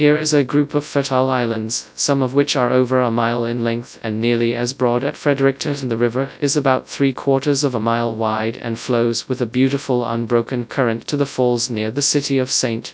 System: TTS, FastPitch